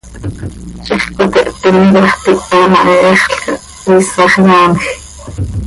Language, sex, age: Seri, female, 30-39